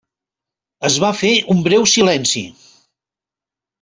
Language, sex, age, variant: Catalan, male, 50-59, Central